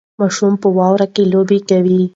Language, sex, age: Pashto, female, 19-29